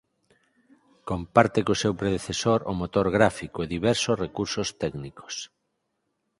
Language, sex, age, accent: Galician, male, 50-59, Central (gheada)